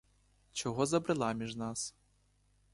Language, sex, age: Ukrainian, male, 19-29